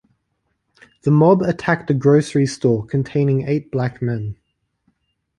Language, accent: English, Australian English